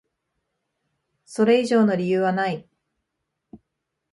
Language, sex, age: Japanese, female, 30-39